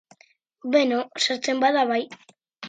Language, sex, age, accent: Basque, female, under 19, Erdialdekoa edo Nafarra (Gipuzkoa, Nafarroa)